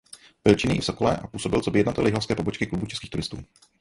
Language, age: Czech, 30-39